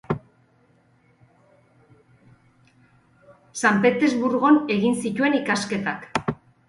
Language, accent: Basque, Erdialdekoa edo Nafarra (Gipuzkoa, Nafarroa)